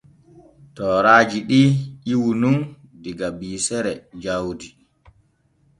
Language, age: Borgu Fulfulde, 30-39